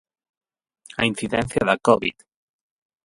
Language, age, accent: Galician, 30-39, Atlántico (seseo e gheada); Normativo (estándar); Neofalante